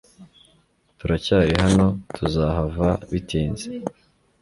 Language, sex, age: Kinyarwanda, male, 19-29